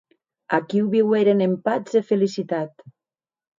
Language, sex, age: Occitan, female, 50-59